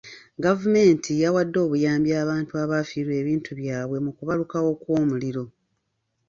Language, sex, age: Ganda, female, 50-59